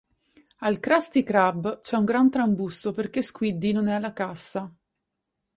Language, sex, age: Italian, female, 30-39